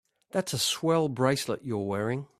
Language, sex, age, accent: English, male, 50-59, Australian English